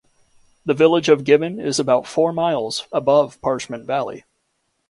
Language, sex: English, male